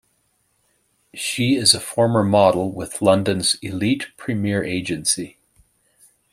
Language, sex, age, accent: English, male, 40-49, United States English